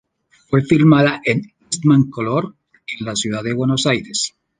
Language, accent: Spanish, Andino-Pacífico: Colombia, Perú, Ecuador, oeste de Bolivia y Venezuela andina